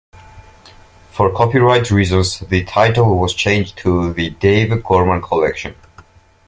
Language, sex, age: English, male, under 19